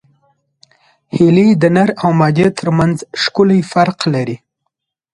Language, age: Pashto, 19-29